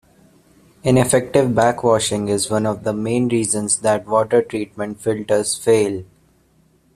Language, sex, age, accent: English, male, 19-29, India and South Asia (India, Pakistan, Sri Lanka)